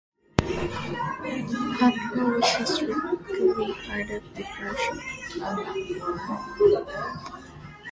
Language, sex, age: English, female, 19-29